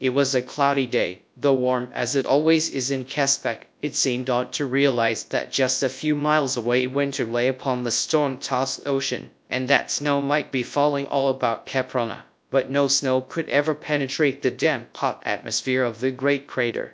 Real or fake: fake